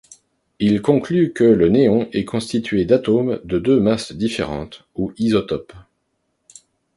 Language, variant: French, Français de métropole